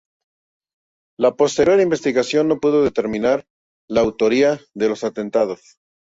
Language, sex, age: Spanish, male, 50-59